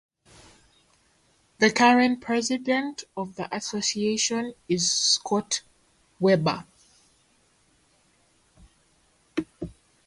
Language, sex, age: English, female, 19-29